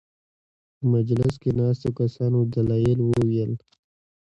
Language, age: Pashto, 19-29